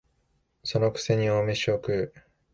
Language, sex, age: Japanese, male, 19-29